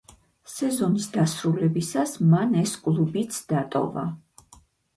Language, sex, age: Georgian, female, 50-59